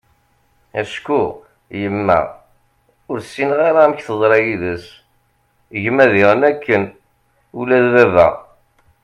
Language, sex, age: Kabyle, male, 40-49